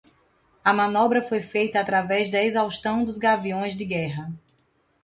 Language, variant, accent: Portuguese, Portuguese (Brasil), Nordestino